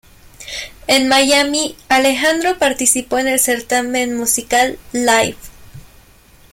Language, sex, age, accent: Spanish, female, 19-29, México